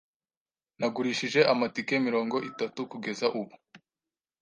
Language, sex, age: Kinyarwanda, male, 19-29